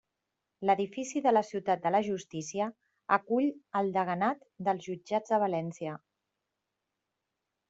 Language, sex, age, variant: Catalan, female, 40-49, Central